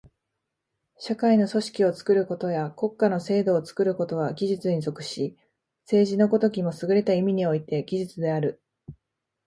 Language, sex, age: Japanese, female, 30-39